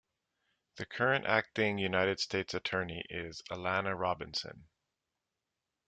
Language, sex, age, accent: English, male, 40-49, Canadian English